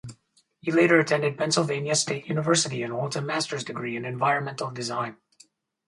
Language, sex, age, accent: English, male, 40-49, United States English